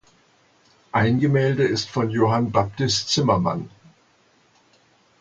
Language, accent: German, Deutschland Deutsch